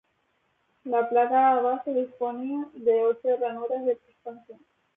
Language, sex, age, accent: Spanish, female, 19-29, España: Islas Canarias